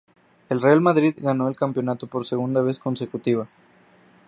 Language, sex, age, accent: Spanish, male, 19-29, México